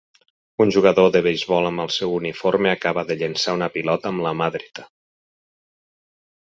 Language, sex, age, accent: Catalan, male, 40-49, occidental